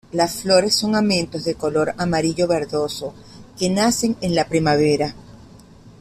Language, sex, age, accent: Spanish, female, 40-49, Caribe: Cuba, Venezuela, Puerto Rico, República Dominicana, Panamá, Colombia caribeña, México caribeño, Costa del golfo de México